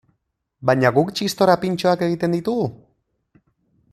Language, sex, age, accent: Basque, male, 30-39, Erdialdekoa edo Nafarra (Gipuzkoa, Nafarroa)